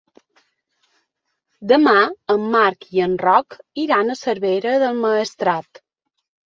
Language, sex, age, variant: Catalan, female, 30-39, Balear